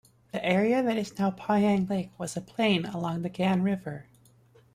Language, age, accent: English, 19-29, United States English